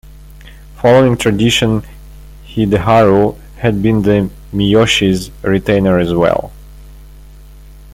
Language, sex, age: English, male, 30-39